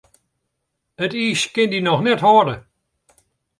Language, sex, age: Western Frisian, male, 70-79